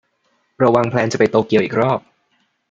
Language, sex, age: Thai, male, 19-29